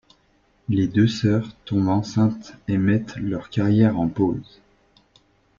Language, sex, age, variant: French, male, 19-29, Français de métropole